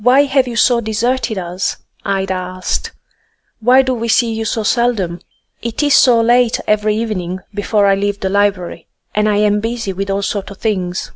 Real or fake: real